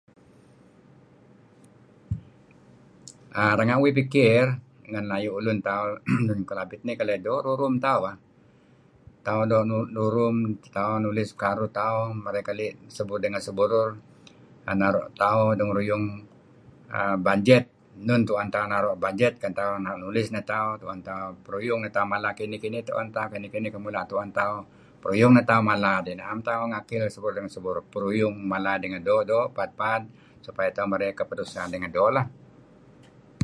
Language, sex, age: Kelabit, male, 70-79